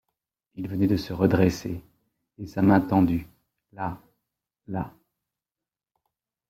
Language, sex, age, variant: French, male, 40-49, Français de métropole